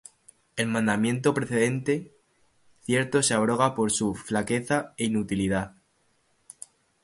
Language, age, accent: Spanish, 19-29, España: Centro-Sur peninsular (Madrid, Toledo, Castilla-La Mancha)